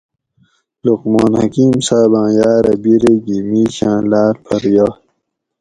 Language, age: Gawri, 19-29